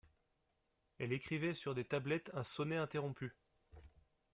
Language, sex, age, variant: French, male, 19-29, Français de métropole